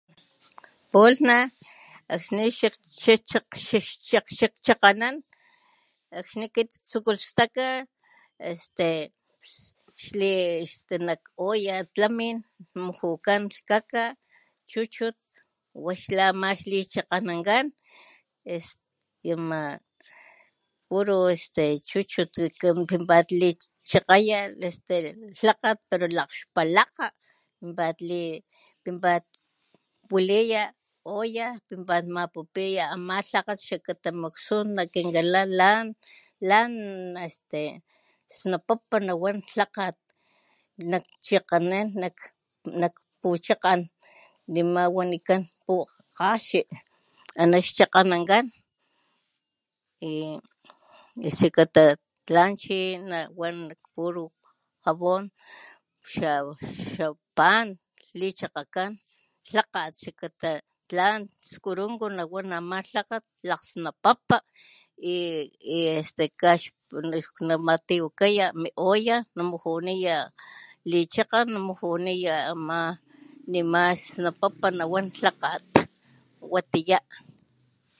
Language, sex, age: Papantla Totonac, male, 60-69